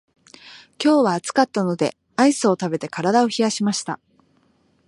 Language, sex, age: Japanese, female, 19-29